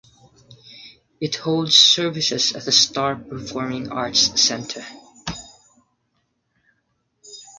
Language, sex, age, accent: English, male, 19-29, United States English; Filipino